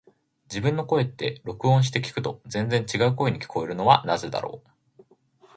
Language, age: Japanese, 19-29